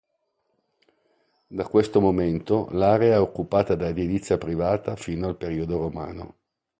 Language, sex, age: Italian, male, 50-59